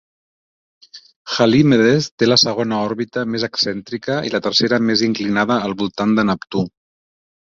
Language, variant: Catalan, Central